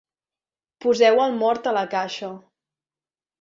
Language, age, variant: Catalan, 19-29, Central